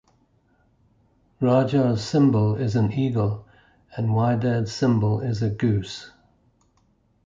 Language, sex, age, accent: English, male, 70-79, Southern African (South Africa, Zimbabwe, Namibia)